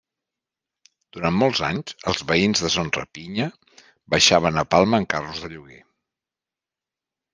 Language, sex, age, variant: Catalan, male, 50-59, Central